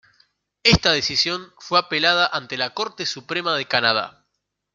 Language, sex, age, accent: Spanish, male, 19-29, Rioplatense: Argentina, Uruguay, este de Bolivia, Paraguay